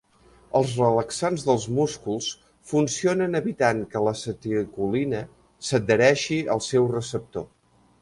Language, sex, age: Catalan, male, 50-59